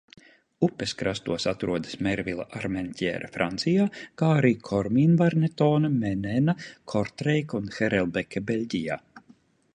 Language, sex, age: Latvian, male, 50-59